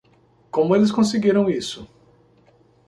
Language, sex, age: Portuguese, male, 40-49